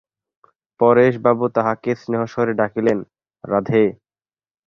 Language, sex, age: Bengali, male, 19-29